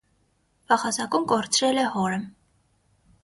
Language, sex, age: Armenian, female, under 19